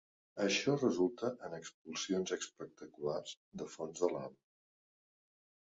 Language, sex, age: Catalan, male, 50-59